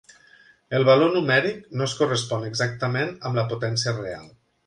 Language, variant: Catalan, Nord-Occidental